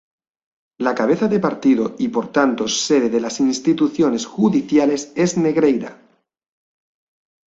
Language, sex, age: Spanish, male, 40-49